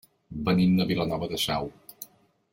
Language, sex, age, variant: Catalan, male, 50-59, Central